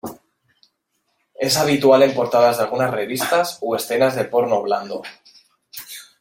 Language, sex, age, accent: Spanish, male, 19-29, España: Norte peninsular (Asturias, Castilla y León, Cantabria, País Vasco, Navarra, Aragón, La Rioja, Guadalajara, Cuenca)